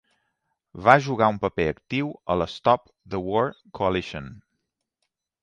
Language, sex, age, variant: Catalan, male, 40-49, Balear